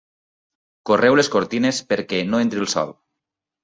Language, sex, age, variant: Catalan, male, 40-49, Nord-Occidental